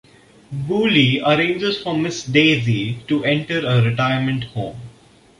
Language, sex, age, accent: English, male, under 19, India and South Asia (India, Pakistan, Sri Lanka)